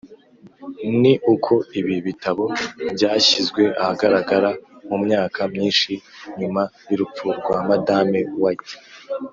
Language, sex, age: Kinyarwanda, male, 19-29